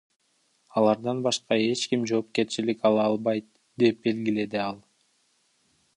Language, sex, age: Kyrgyz, male, 19-29